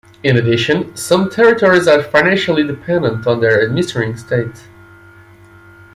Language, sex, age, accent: English, male, 19-29, United States English